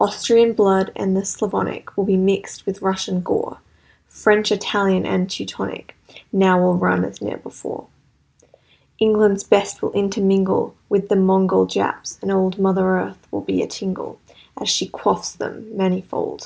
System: none